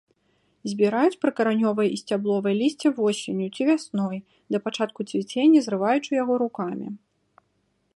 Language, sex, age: Belarusian, female, 30-39